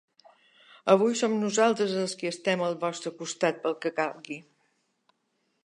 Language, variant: Catalan, Balear